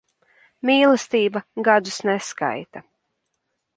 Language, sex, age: Latvian, female, 19-29